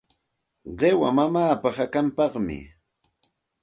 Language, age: Santa Ana de Tusi Pasco Quechua, 40-49